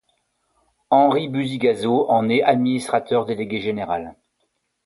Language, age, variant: French, 60-69, Français de métropole